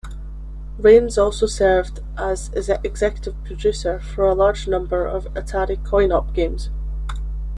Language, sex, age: English, female, 30-39